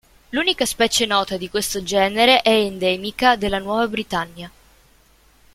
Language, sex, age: Italian, female, 19-29